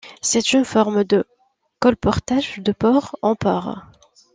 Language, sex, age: French, female, 19-29